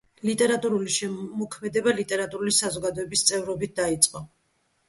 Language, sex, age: Georgian, female, 50-59